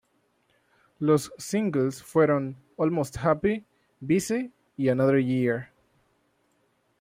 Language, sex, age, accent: Spanish, male, 30-39, Caribe: Cuba, Venezuela, Puerto Rico, República Dominicana, Panamá, Colombia caribeña, México caribeño, Costa del golfo de México